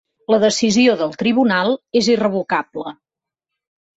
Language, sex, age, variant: Catalan, female, 40-49, Central